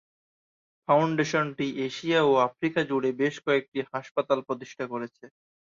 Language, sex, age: Bengali, male, 19-29